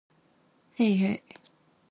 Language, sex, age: Japanese, female, 19-29